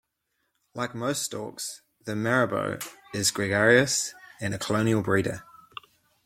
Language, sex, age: English, male, 30-39